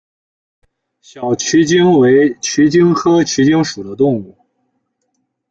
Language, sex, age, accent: Chinese, male, 19-29, 出生地：河南省